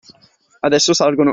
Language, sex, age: Italian, male, 19-29